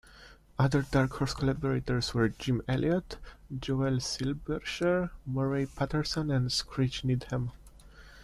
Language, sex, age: English, male, 19-29